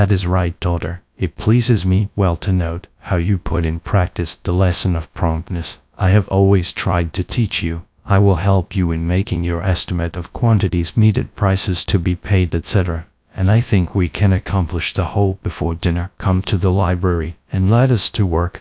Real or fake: fake